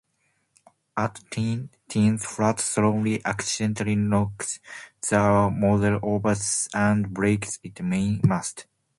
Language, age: English, 19-29